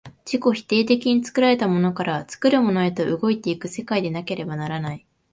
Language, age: Japanese, 19-29